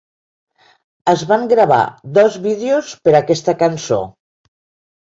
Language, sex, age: Catalan, female, 60-69